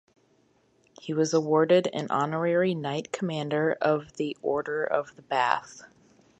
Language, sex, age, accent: English, female, under 19, United States English